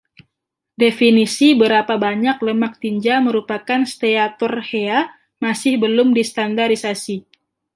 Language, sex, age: Indonesian, female, 19-29